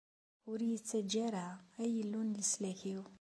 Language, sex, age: Kabyle, female, 30-39